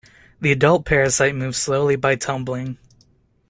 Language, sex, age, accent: English, male, 19-29, United States English